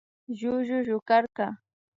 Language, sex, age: Imbabura Highland Quichua, female, 19-29